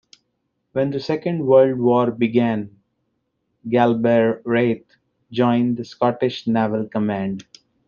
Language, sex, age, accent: English, male, 30-39, India and South Asia (India, Pakistan, Sri Lanka)